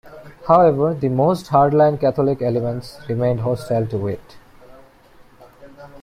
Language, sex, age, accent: English, male, 19-29, India and South Asia (India, Pakistan, Sri Lanka)